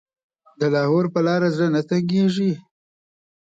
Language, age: Pashto, 19-29